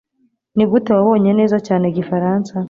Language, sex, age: Kinyarwanda, female, 19-29